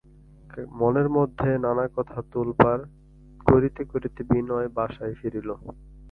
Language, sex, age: Bengali, male, 19-29